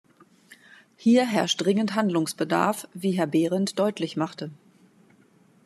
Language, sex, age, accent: German, female, 40-49, Deutschland Deutsch